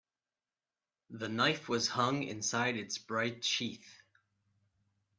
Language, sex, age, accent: English, male, 19-29, United States English